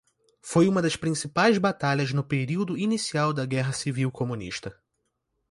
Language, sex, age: Portuguese, male, 19-29